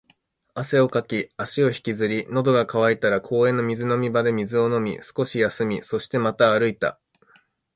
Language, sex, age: Japanese, male, 30-39